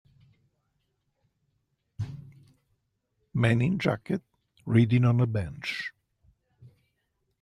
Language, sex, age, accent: English, male, 60-69, United States English